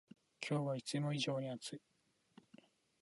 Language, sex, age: Japanese, male, 19-29